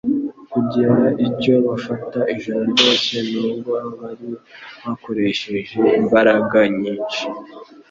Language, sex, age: Kinyarwanda, male, under 19